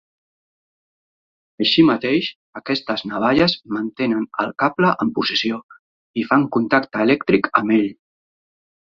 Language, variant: Catalan, Central